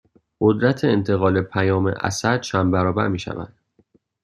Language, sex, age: Persian, male, 19-29